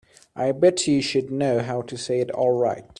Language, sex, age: English, male, under 19